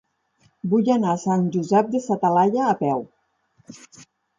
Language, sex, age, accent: Catalan, female, 40-49, Tortosí